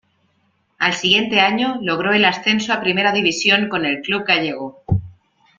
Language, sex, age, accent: Spanish, female, 30-39, España: Centro-Sur peninsular (Madrid, Toledo, Castilla-La Mancha)